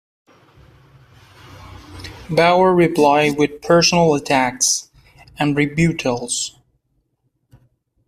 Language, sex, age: English, male, 19-29